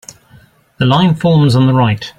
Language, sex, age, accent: English, male, 40-49, England English